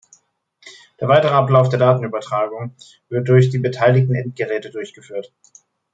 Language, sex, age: German, male, 30-39